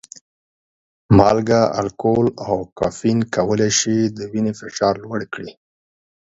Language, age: Pashto, 40-49